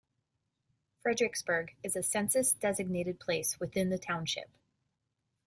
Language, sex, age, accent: English, female, 30-39, United States English